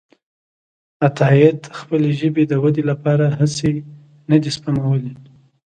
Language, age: Pashto, 19-29